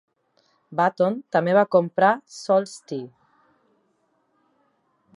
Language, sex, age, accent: Catalan, female, 30-39, Lleidatà